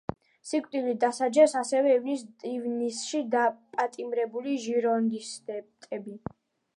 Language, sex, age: Georgian, female, under 19